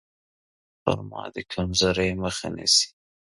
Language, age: Pashto, 19-29